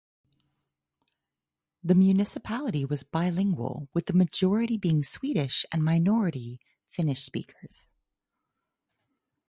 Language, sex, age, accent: English, female, 40-49, United States English